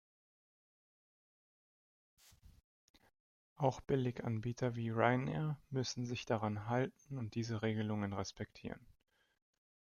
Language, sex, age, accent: German, male, 19-29, Deutschland Deutsch